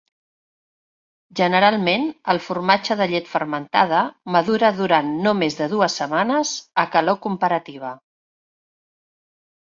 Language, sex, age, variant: Catalan, female, 40-49, Central